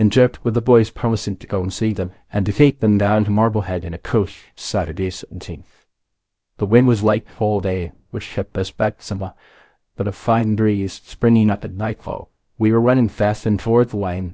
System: TTS, VITS